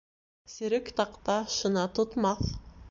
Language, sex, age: Bashkir, female, 19-29